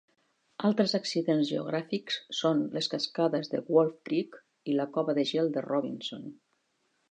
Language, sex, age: Catalan, female, 60-69